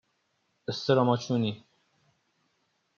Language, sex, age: Persian, male, 19-29